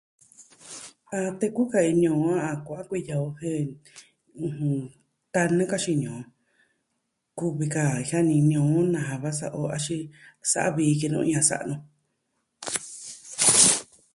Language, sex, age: Southwestern Tlaxiaco Mixtec, female, 40-49